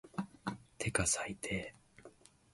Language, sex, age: Japanese, male, 19-29